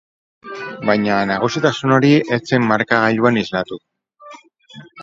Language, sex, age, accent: Basque, male, 40-49, Erdialdekoa edo Nafarra (Gipuzkoa, Nafarroa)